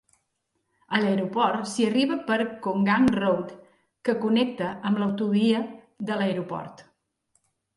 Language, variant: Catalan, Central